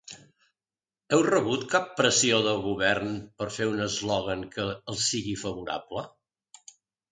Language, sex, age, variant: Catalan, male, 60-69, Central